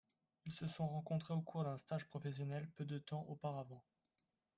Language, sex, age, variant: French, male, 19-29, Français de métropole